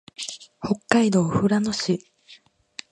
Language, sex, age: Japanese, female, 19-29